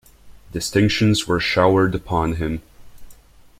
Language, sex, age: English, male, 19-29